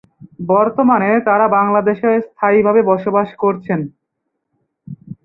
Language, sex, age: Bengali, male, 19-29